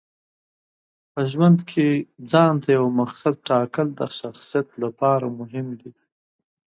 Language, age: Pashto, 19-29